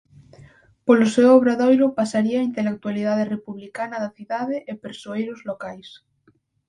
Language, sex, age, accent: Galician, female, 19-29, Atlántico (seseo e gheada)